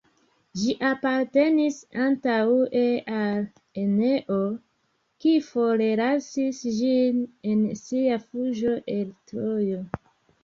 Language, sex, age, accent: Esperanto, female, 30-39, Internacia